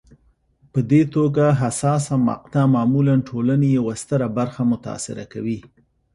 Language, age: Pashto, 30-39